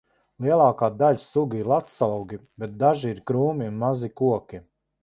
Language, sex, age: Latvian, male, 50-59